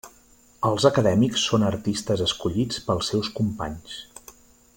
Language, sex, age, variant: Catalan, male, 50-59, Central